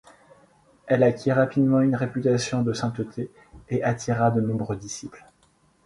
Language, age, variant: French, 40-49, Français de métropole